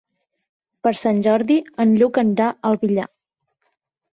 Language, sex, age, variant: Catalan, female, 19-29, Central